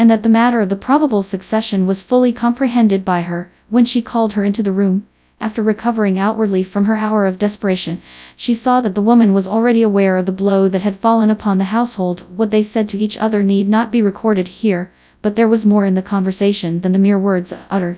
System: TTS, FastPitch